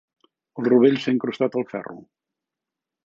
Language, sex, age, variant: Catalan, male, 60-69, Central